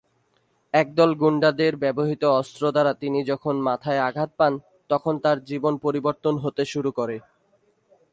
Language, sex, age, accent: Bengali, male, 19-29, fluent